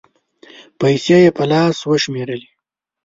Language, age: Pashto, 30-39